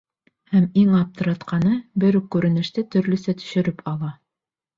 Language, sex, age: Bashkir, female, 30-39